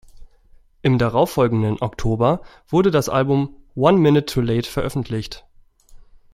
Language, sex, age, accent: German, male, 19-29, Deutschland Deutsch